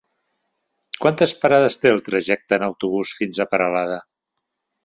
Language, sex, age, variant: Catalan, male, 60-69, Central